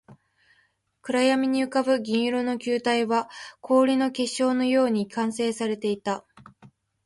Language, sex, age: Japanese, female, 19-29